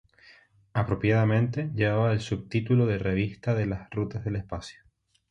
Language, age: Spanish, 19-29